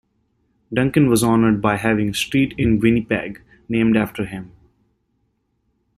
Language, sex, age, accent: English, male, 19-29, United States English